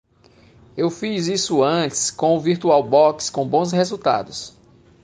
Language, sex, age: Portuguese, male, 40-49